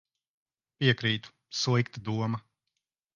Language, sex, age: Latvian, male, 40-49